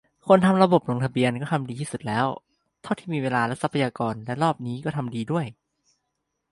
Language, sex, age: Thai, male, 19-29